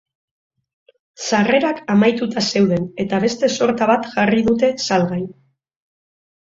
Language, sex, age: Basque, female, 30-39